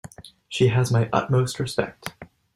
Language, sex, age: English, male, 19-29